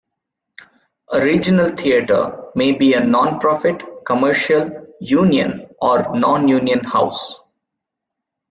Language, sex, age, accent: English, male, 19-29, India and South Asia (India, Pakistan, Sri Lanka)